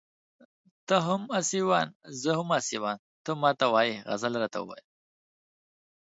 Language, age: Pashto, 19-29